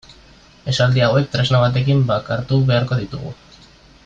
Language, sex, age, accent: Basque, male, 19-29, Mendebalekoa (Araba, Bizkaia, Gipuzkoako mendebaleko herri batzuk)